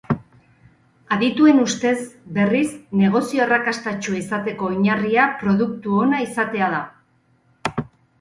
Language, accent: Basque, Erdialdekoa edo Nafarra (Gipuzkoa, Nafarroa)